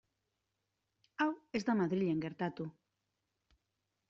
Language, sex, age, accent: Basque, female, 40-49, Mendebalekoa (Araba, Bizkaia, Gipuzkoako mendebaleko herri batzuk)